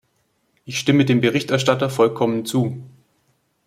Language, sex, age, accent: German, male, 19-29, Deutschland Deutsch